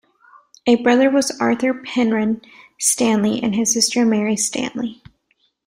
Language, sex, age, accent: English, female, 19-29, United States English